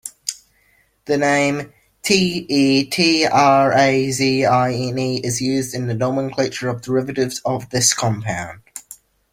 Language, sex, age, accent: English, male, 19-29, New Zealand English